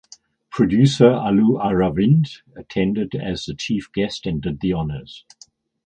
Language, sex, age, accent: English, male, 60-69, England English